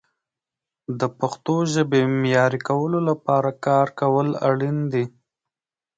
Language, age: Pashto, 19-29